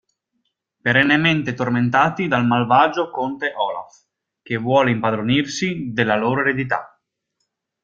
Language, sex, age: Italian, male, 30-39